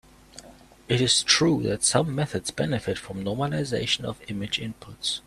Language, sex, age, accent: English, male, 30-39, England English